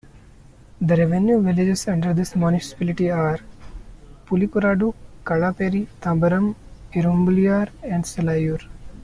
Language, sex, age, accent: English, male, 19-29, India and South Asia (India, Pakistan, Sri Lanka)